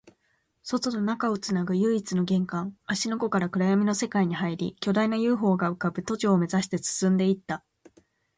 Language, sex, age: Japanese, female, 19-29